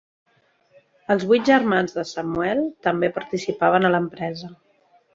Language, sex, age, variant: Catalan, female, 40-49, Central